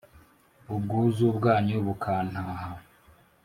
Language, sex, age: Kinyarwanda, male, 19-29